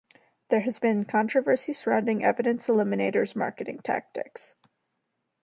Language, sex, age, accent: English, female, 19-29, United States English